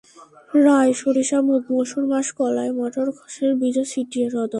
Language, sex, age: Bengali, female, 19-29